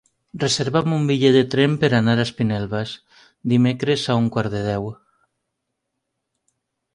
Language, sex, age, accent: Catalan, female, 40-49, valencià